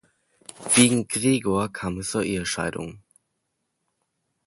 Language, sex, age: German, male, under 19